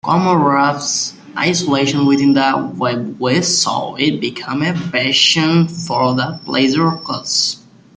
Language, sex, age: English, male, 19-29